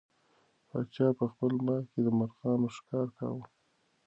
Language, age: Pashto, 30-39